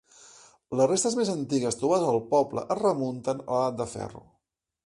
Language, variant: Catalan, Central